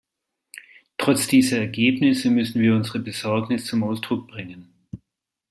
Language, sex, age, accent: German, male, 50-59, Deutschland Deutsch